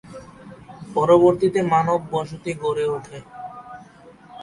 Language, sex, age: Bengali, male, 19-29